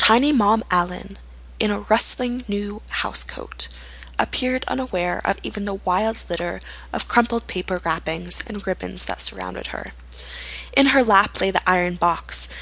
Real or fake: real